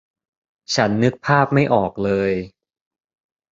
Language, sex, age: Thai, male, 19-29